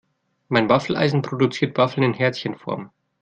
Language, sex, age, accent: German, male, 30-39, Deutschland Deutsch